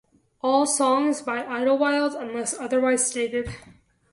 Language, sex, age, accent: English, female, under 19, United States English